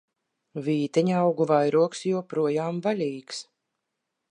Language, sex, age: Latvian, female, 40-49